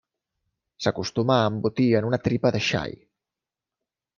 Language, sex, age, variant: Catalan, male, 30-39, Central